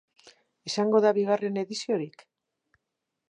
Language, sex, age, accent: Basque, female, 60-69, Mendebalekoa (Araba, Bizkaia, Gipuzkoako mendebaleko herri batzuk)